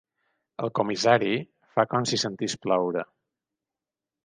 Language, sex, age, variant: Catalan, male, 50-59, Balear